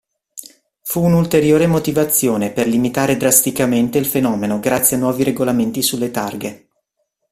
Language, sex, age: Italian, male, 19-29